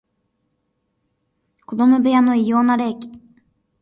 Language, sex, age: Japanese, female, 19-29